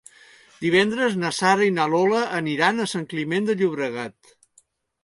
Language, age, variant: Catalan, 60-69, Central